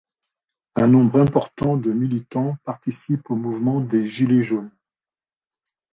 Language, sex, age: French, male, 50-59